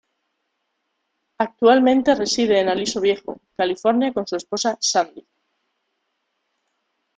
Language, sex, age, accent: Spanish, female, 30-39, España: Centro-Sur peninsular (Madrid, Toledo, Castilla-La Mancha)